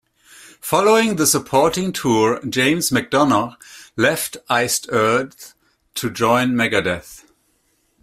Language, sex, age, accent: English, male, 50-59, Canadian English